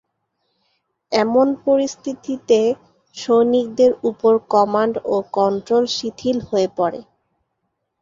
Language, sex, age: Bengali, female, 19-29